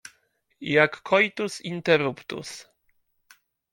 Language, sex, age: Polish, male, 30-39